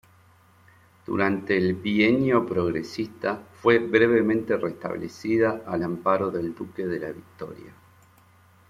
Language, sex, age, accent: Spanish, male, 50-59, Rioplatense: Argentina, Uruguay, este de Bolivia, Paraguay